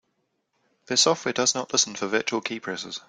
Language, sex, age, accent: English, male, 19-29, New Zealand English